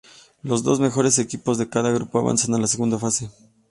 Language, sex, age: Spanish, male, 30-39